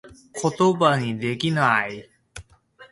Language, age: Japanese, 30-39